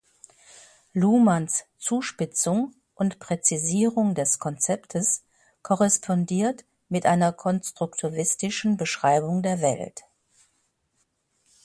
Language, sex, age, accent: German, female, 60-69, Deutschland Deutsch